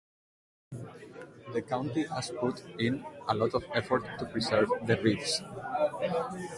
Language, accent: English, United States English